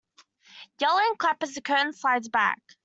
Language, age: English, under 19